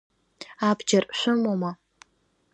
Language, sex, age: Abkhazian, female, under 19